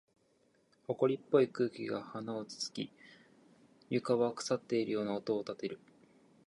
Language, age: Japanese, 19-29